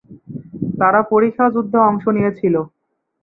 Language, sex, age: Bengali, male, 19-29